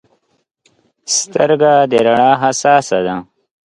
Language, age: Pashto, 19-29